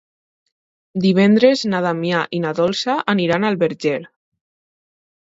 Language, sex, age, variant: Catalan, female, under 19, Alacantí